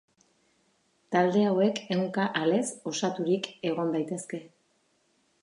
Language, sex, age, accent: Basque, female, 40-49, Erdialdekoa edo Nafarra (Gipuzkoa, Nafarroa)